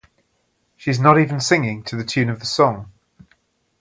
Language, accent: English, England English